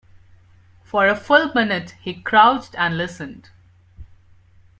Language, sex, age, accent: English, male, 19-29, India and South Asia (India, Pakistan, Sri Lanka)